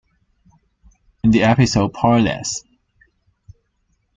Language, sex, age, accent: English, female, 19-29, Hong Kong English